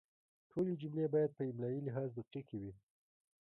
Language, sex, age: Pashto, male, 30-39